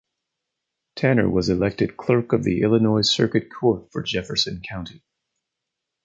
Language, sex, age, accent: English, male, 40-49, United States English